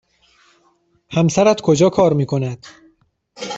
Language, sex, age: Persian, male, 19-29